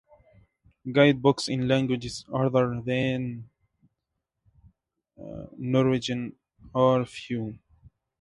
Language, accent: English, United States English